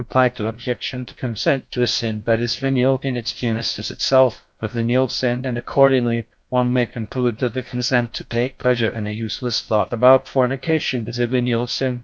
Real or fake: fake